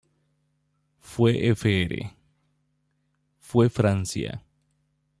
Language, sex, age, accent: Spanish, male, 30-39, Rioplatense: Argentina, Uruguay, este de Bolivia, Paraguay